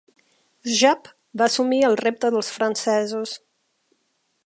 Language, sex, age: Catalan, female, 50-59